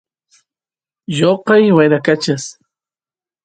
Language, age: Santiago del Estero Quichua, 40-49